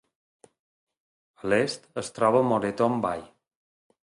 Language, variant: Catalan, Balear